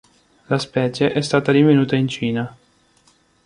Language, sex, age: Italian, male, 19-29